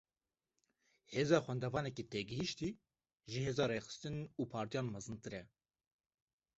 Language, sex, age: Kurdish, male, 19-29